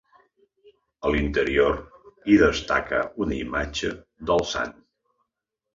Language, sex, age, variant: Catalan, male, 50-59, Central